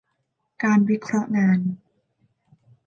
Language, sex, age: Thai, female, 19-29